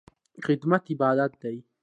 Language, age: Pashto, 19-29